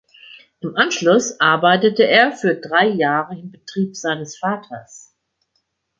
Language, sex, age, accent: German, female, 60-69, Deutschland Deutsch